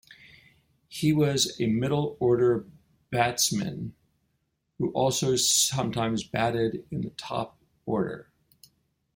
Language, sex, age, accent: English, male, 50-59, United States English